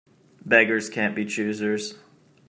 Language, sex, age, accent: English, male, 19-29, United States English